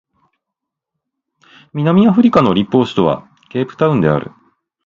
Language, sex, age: Japanese, male, 40-49